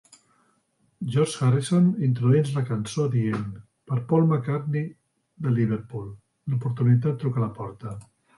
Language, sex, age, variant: Catalan, male, 50-59, Central